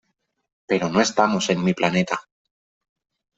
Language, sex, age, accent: Spanish, male, 19-29, España: Centro-Sur peninsular (Madrid, Toledo, Castilla-La Mancha)